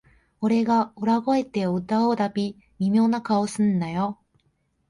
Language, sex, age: Japanese, female, 19-29